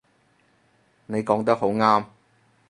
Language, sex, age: Cantonese, male, 30-39